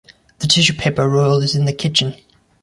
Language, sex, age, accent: English, male, 19-29, United States English